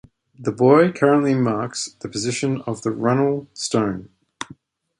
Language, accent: English, Australian English